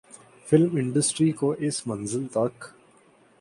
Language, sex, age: Urdu, male, 19-29